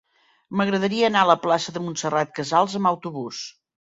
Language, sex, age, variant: Catalan, female, 60-69, Central